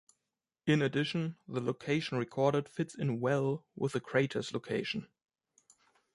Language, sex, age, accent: English, male, 19-29, United States English